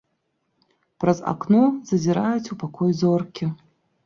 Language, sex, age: Belarusian, female, 30-39